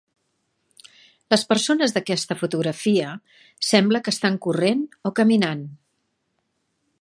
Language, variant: Catalan, Central